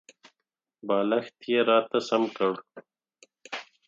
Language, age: Pashto, 40-49